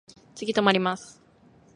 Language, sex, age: Japanese, female, under 19